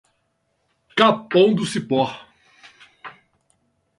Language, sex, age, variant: Portuguese, male, 40-49, Portuguese (Brasil)